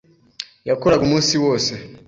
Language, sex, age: Kinyarwanda, male, 19-29